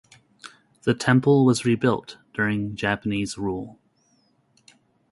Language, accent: English, United States English